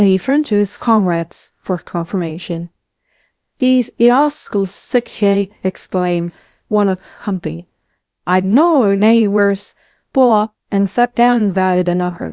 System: TTS, VITS